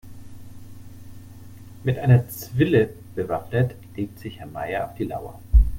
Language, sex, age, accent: German, male, 40-49, Deutschland Deutsch